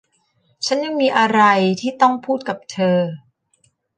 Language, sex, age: Thai, female, 40-49